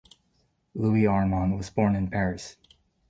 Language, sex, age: English, male, 19-29